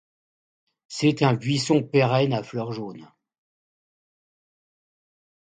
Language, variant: French, Français de métropole